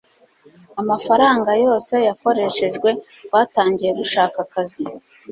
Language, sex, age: Kinyarwanda, female, 30-39